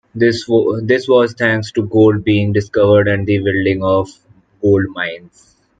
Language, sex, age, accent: English, male, 19-29, India and South Asia (India, Pakistan, Sri Lanka)